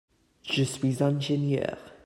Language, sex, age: French, male, under 19